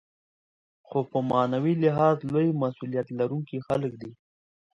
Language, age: Pashto, 30-39